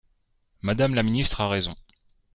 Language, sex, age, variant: French, male, 40-49, Français de métropole